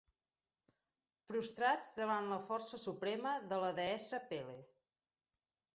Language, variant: Catalan, Central